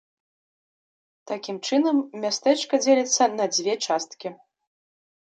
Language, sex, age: Belarusian, female, 19-29